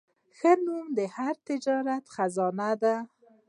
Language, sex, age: Pashto, female, 30-39